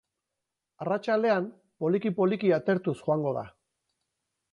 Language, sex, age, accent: Basque, male, 40-49, Mendebalekoa (Araba, Bizkaia, Gipuzkoako mendebaleko herri batzuk)